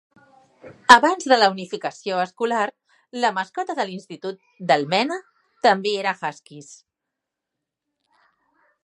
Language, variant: Catalan, Central